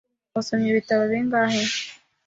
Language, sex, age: Kinyarwanda, female, 19-29